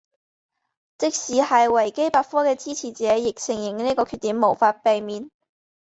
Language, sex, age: Chinese, female, 19-29